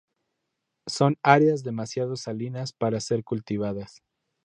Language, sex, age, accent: Spanish, male, 19-29, México